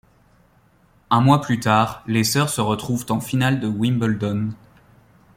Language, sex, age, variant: French, male, 19-29, Français de métropole